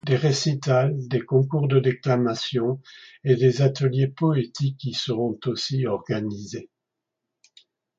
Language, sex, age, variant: French, male, 60-69, Français de métropole